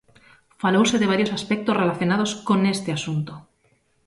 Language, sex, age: Galician, female, 30-39